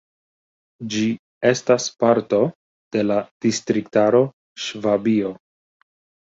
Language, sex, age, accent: Esperanto, male, 30-39, Internacia